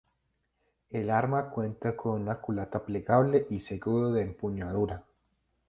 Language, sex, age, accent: Spanish, male, 19-29, Andino-Pacífico: Colombia, Perú, Ecuador, oeste de Bolivia y Venezuela andina